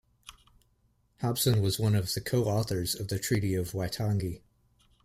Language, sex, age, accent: English, male, 19-29, United States English